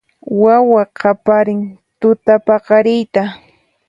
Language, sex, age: Puno Quechua, female, 19-29